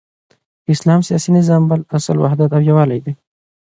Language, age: Pashto, 19-29